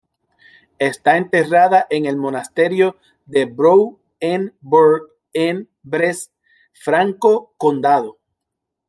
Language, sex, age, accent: Spanish, male, 40-49, Caribe: Cuba, Venezuela, Puerto Rico, República Dominicana, Panamá, Colombia caribeña, México caribeño, Costa del golfo de México